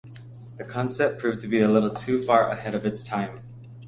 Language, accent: English, United States English